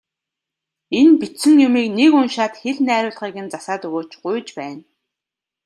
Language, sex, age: Mongolian, female, 30-39